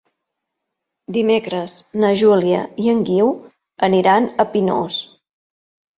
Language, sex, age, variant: Catalan, female, 40-49, Central